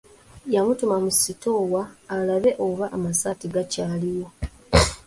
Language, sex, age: Ganda, female, 19-29